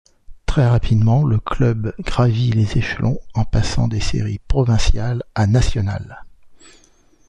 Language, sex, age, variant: French, male, 50-59, Français de métropole